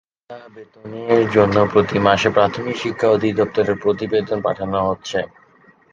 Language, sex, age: Bengali, male, 19-29